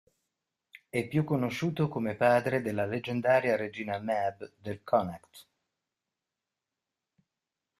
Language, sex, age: Italian, male, 40-49